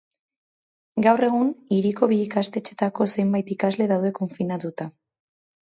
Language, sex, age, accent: Basque, female, 19-29, Mendebalekoa (Araba, Bizkaia, Gipuzkoako mendebaleko herri batzuk)